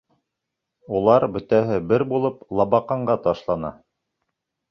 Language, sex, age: Bashkir, male, 30-39